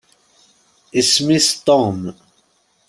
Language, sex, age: Kabyle, male, 30-39